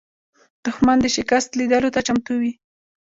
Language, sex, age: Pashto, female, 19-29